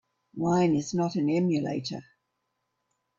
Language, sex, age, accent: English, female, 70-79, Australian English